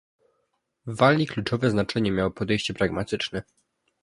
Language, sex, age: Polish, male, 19-29